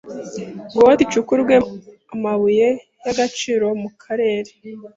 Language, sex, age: Kinyarwanda, female, 19-29